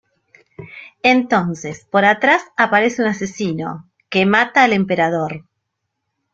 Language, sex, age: Spanish, female, 40-49